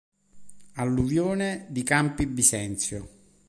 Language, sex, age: Italian, male, 60-69